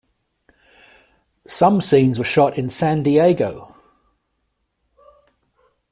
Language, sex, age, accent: English, male, 50-59, Australian English